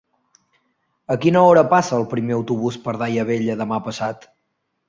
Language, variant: Catalan, Central